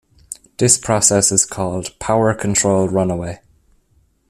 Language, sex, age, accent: English, male, under 19, Irish English